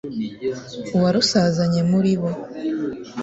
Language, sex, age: Kinyarwanda, female, under 19